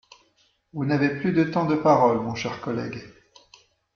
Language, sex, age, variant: French, male, 40-49, Français de métropole